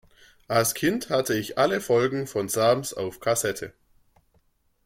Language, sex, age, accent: German, male, 19-29, Deutschland Deutsch